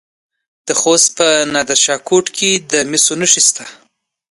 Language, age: Pashto, 19-29